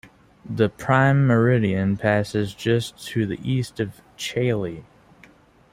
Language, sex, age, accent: English, male, 19-29, United States English